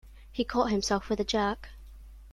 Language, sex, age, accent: English, female, under 19, England English